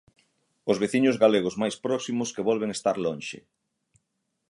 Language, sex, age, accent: Galician, male, 40-49, Normativo (estándar)